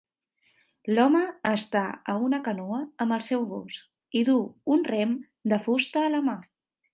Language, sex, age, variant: Catalan, female, 19-29, Central